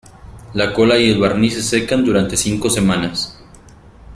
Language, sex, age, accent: Spanish, male, 19-29, México